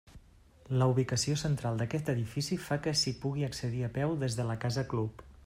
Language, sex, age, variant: Catalan, male, 40-49, Central